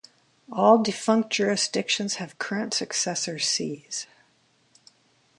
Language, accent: English, United States English